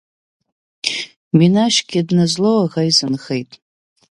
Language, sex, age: Abkhazian, female, 30-39